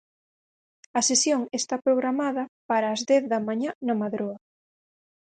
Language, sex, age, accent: Galician, female, 19-29, Central (gheada)